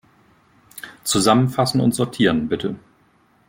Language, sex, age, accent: German, male, 30-39, Deutschland Deutsch